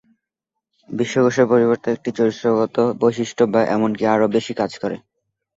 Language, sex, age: Bengali, male, 19-29